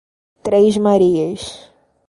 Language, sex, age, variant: Portuguese, female, 30-39, Portuguese (Brasil)